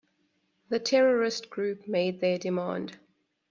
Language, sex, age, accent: English, female, 30-39, Southern African (South Africa, Zimbabwe, Namibia)